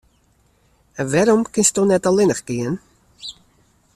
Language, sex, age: Western Frisian, female, 60-69